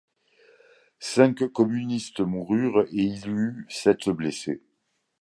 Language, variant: French, Français de métropole